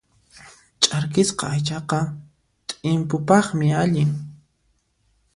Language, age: Puno Quechua, 19-29